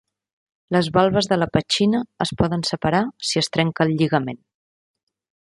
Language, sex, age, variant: Catalan, female, 30-39, Central